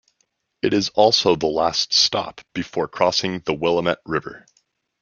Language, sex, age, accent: English, male, 19-29, Canadian English